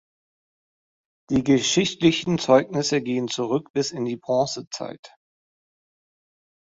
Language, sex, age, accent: German, male, 30-39, Deutschland Deutsch